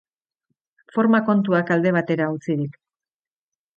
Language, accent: Basque, Erdialdekoa edo Nafarra (Gipuzkoa, Nafarroa)